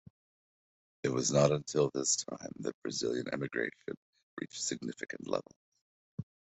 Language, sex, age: English, male, 40-49